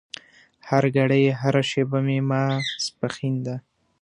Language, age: Pashto, 19-29